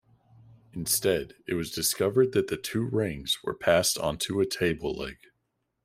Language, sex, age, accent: English, male, 19-29, United States English